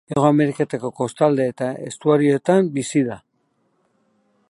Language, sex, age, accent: Basque, male, 50-59, Mendebalekoa (Araba, Bizkaia, Gipuzkoako mendebaleko herri batzuk)